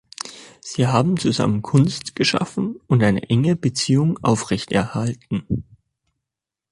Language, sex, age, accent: German, male, 19-29, Deutschland Deutsch